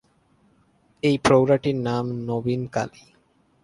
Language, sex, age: Bengali, male, 19-29